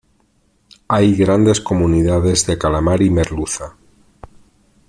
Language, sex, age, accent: Spanish, male, 40-49, España: Centro-Sur peninsular (Madrid, Toledo, Castilla-La Mancha)